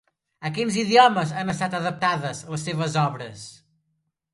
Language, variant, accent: Catalan, Central, central